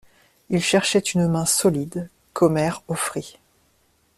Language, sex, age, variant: French, female, 40-49, Français de métropole